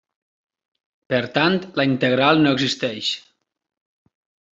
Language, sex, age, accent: Catalan, male, 30-39, valencià